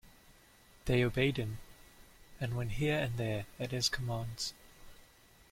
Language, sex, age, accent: English, male, 19-29, Southern African (South Africa, Zimbabwe, Namibia)